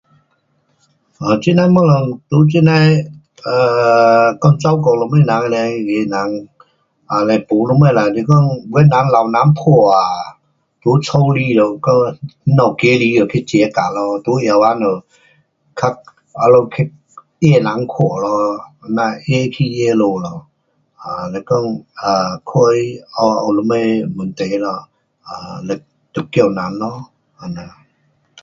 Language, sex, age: Pu-Xian Chinese, male, 60-69